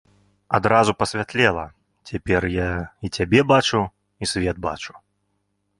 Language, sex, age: Belarusian, male, 19-29